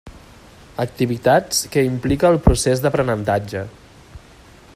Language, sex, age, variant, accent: Catalan, male, 40-49, Central, central